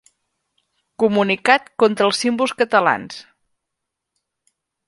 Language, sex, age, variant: Catalan, female, 40-49, Central